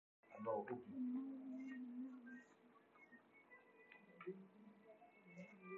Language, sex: English, female